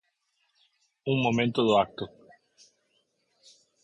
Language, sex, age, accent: Galician, male, 30-39, Central (gheada)